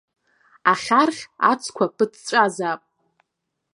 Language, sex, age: Abkhazian, female, 19-29